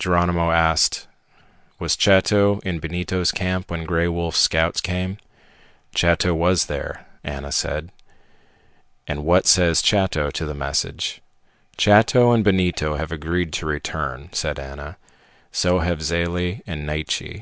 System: none